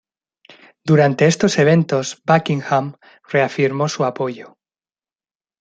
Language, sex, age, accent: Spanish, male, 40-49, España: Centro-Sur peninsular (Madrid, Toledo, Castilla-La Mancha)